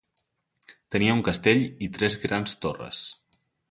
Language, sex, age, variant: Catalan, male, 19-29, Central